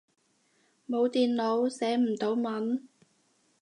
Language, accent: Cantonese, 广州音